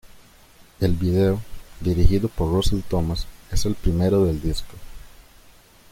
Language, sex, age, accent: Spanish, male, 19-29, América central